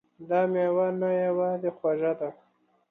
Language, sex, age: Pashto, male, 19-29